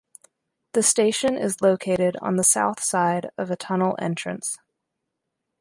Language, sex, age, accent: English, female, 19-29, United States English